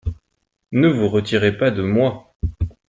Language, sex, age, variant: French, male, 30-39, Français de métropole